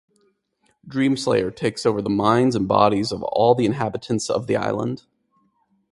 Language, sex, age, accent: English, male, 19-29, United States English